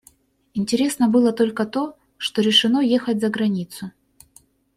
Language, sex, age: Russian, female, 40-49